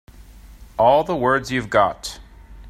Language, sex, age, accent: English, male, 30-39, United States English